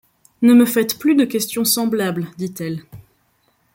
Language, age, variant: French, 19-29, Français de métropole